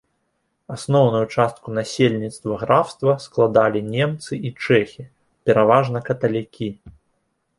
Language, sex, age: Belarusian, male, 19-29